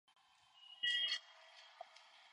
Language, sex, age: English, female, 19-29